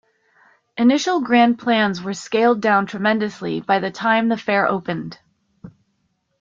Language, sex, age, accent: English, female, 40-49, United States English